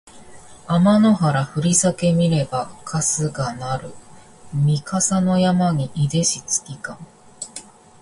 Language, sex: Japanese, female